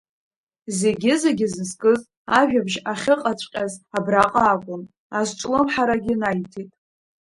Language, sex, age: Abkhazian, female, under 19